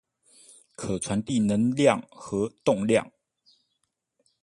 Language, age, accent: Chinese, 30-39, 出生地：宜蘭縣